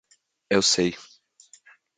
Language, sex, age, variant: Portuguese, male, 19-29, Portuguese (Brasil)